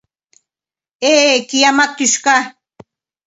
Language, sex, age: Mari, female, 19-29